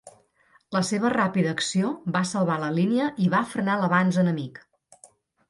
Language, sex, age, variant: Catalan, female, 40-49, Central